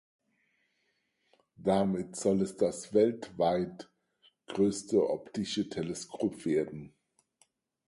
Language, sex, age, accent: German, male, 50-59, Deutschland Deutsch